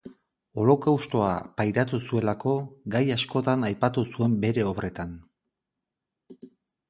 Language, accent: Basque, Erdialdekoa edo Nafarra (Gipuzkoa, Nafarroa)